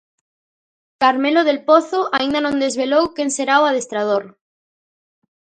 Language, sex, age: Galician, female, under 19